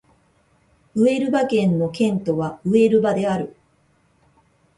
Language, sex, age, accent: Japanese, female, 40-49, 関西弁